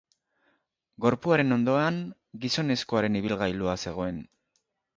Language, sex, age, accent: Basque, male, 50-59, Mendebalekoa (Araba, Bizkaia, Gipuzkoako mendebaleko herri batzuk)